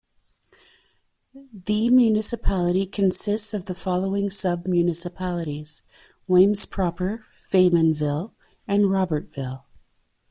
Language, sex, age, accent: English, female, 40-49, United States English